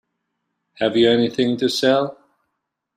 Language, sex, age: English, male, 19-29